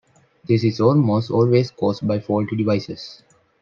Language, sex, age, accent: English, male, 19-29, India and South Asia (India, Pakistan, Sri Lanka)